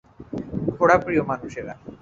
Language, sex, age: Bengali, male, 19-29